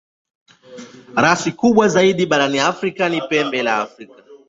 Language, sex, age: Swahili, male, 19-29